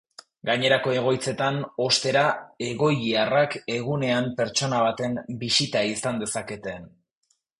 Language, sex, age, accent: Basque, male, 19-29, Erdialdekoa edo Nafarra (Gipuzkoa, Nafarroa)